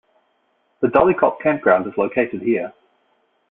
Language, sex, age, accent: English, male, 40-49, New Zealand English